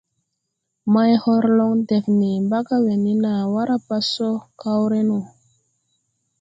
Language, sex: Tupuri, female